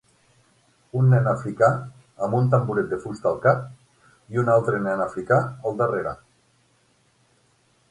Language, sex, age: Catalan, male, 50-59